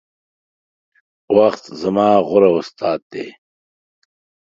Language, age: Pashto, 50-59